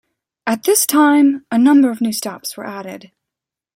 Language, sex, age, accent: English, female, 19-29, United States English